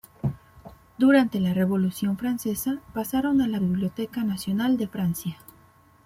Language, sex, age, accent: Spanish, female, 30-39, México